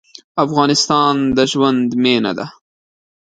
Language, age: Pashto, 19-29